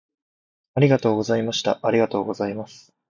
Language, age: Japanese, 19-29